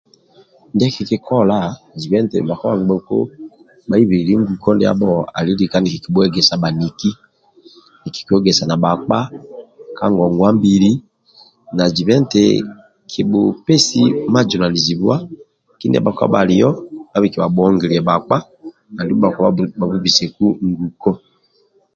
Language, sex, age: Amba (Uganda), male, 50-59